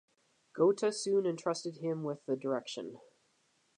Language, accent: English, Canadian English